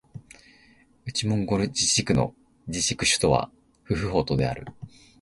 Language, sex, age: Japanese, male, 19-29